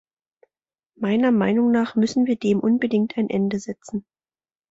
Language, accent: German, Deutschland Deutsch